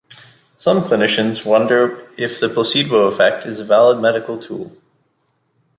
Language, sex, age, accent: English, male, 30-39, Canadian English